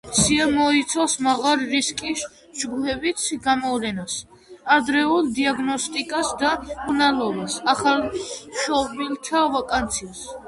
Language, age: Georgian, 19-29